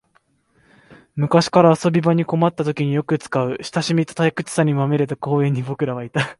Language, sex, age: Japanese, male, under 19